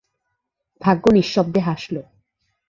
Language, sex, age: Bengali, female, 19-29